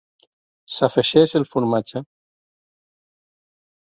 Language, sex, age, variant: Catalan, male, 60-69, Central